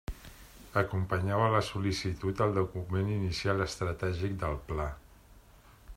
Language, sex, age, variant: Catalan, male, 50-59, Central